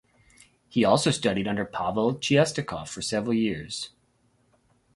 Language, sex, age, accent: English, male, 30-39, United States English